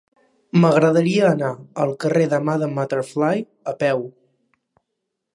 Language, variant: Catalan, Central